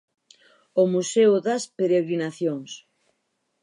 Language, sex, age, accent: Galician, female, 30-39, Normativo (estándar)